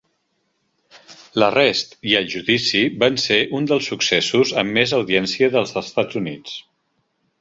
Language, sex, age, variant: Catalan, male, 50-59, Central